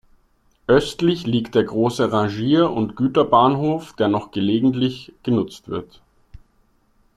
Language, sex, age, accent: German, male, 30-39, Österreichisches Deutsch